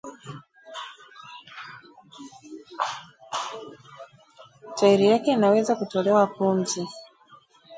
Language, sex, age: Swahili, female, 40-49